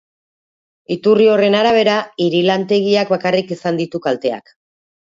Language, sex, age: Basque, female, 40-49